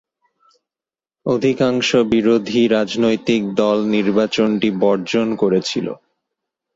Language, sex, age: Bengali, male, 19-29